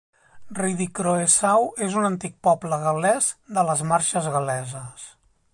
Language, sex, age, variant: Catalan, male, 40-49, Central